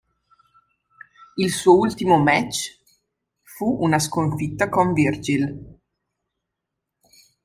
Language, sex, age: Italian, female, 19-29